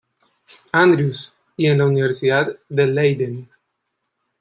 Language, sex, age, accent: Spanish, male, 30-39, Caribe: Cuba, Venezuela, Puerto Rico, República Dominicana, Panamá, Colombia caribeña, México caribeño, Costa del golfo de México